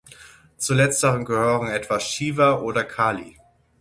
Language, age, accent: German, 30-39, Deutschland Deutsch